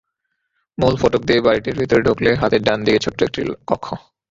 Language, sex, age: Bengali, male, 19-29